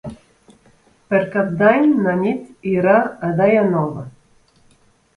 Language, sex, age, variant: Catalan, male, 50-59, Septentrional